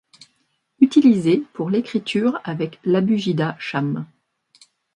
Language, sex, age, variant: French, female, 40-49, Français de métropole